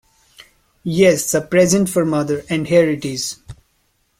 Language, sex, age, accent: English, male, 19-29, India and South Asia (India, Pakistan, Sri Lanka)